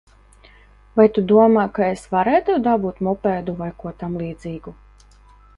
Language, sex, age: Latvian, female, 19-29